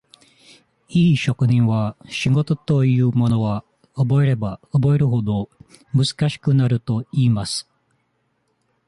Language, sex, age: Japanese, male, 19-29